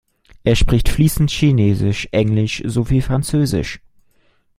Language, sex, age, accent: German, male, 19-29, Deutschland Deutsch